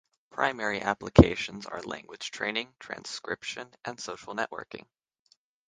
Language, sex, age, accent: English, male, under 19, United States English; Canadian English